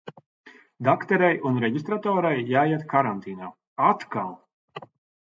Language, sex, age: Latvian, male, 30-39